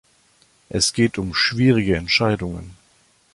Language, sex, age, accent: German, male, 50-59, Deutschland Deutsch